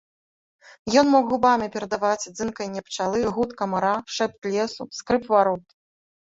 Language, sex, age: Belarusian, female, 40-49